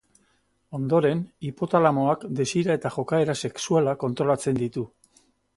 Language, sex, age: Basque, male, 60-69